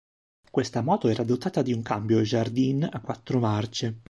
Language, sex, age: Italian, male, 30-39